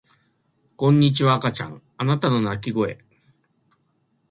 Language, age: Japanese, 60-69